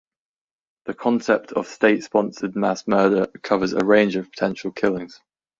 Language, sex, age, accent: English, male, 19-29, England English